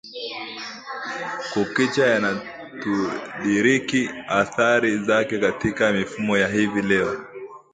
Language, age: Swahili, 19-29